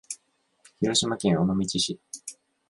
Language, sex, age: Japanese, male, 19-29